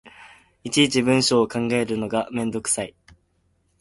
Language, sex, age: Japanese, male, 19-29